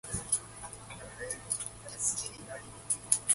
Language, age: English, 19-29